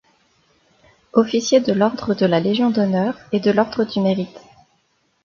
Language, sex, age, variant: French, female, 30-39, Français de métropole